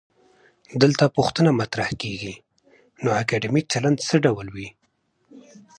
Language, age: Pashto, 19-29